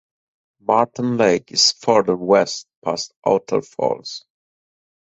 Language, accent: English, United States English